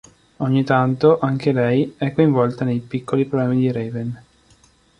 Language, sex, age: Italian, male, 19-29